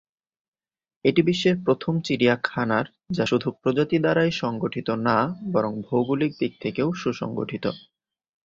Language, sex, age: Bengali, male, 19-29